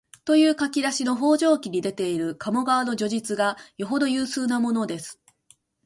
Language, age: Japanese, 40-49